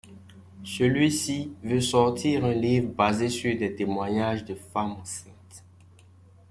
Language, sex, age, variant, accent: French, male, 19-29, Français d'Afrique subsaharienne et des îles africaines, Français de Côte d’Ivoire